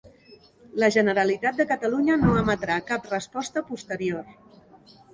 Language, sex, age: Catalan, female, 50-59